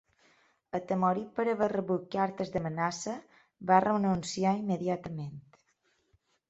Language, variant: Catalan, Balear